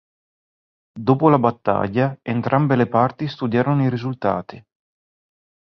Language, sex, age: Italian, male, 40-49